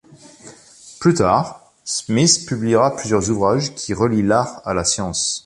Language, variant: French, Français de métropole